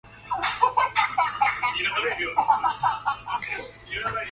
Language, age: English, 19-29